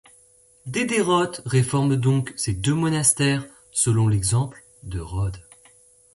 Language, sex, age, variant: French, female, 19-29, Français de métropole